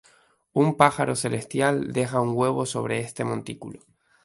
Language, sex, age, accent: Spanish, male, 19-29, España: Islas Canarias